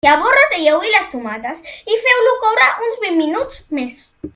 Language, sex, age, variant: Catalan, male, under 19, Central